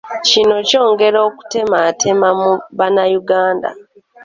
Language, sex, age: Ganda, female, 19-29